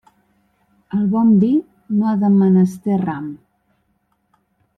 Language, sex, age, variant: Catalan, female, 50-59, Central